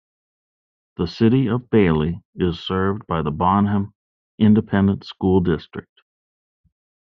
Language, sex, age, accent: English, male, 40-49, United States English